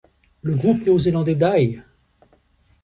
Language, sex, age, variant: French, male, 50-59, Français de métropole